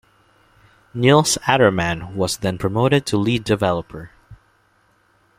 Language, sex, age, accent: English, male, 19-29, Filipino